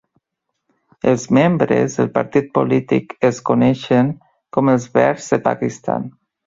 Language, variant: Catalan, Central